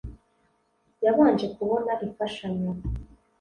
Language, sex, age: Kinyarwanda, female, 30-39